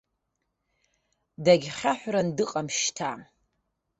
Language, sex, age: Abkhazian, female, 30-39